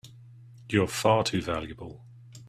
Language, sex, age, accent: English, male, 30-39, England English